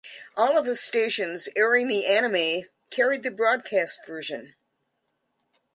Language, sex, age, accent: English, female, 70-79, United States English